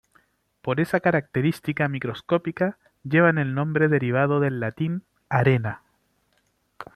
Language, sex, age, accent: Spanish, male, 19-29, Chileno: Chile, Cuyo